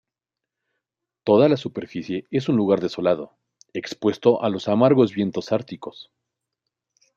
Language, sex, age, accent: Spanish, male, 30-39, México